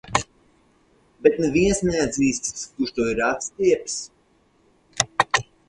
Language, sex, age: Latvian, male, 30-39